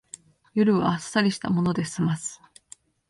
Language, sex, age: Japanese, female, 19-29